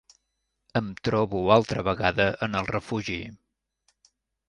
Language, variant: Catalan, Central